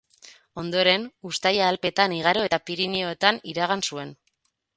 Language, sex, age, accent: Basque, female, 30-39, Mendebalekoa (Araba, Bizkaia, Gipuzkoako mendebaleko herri batzuk)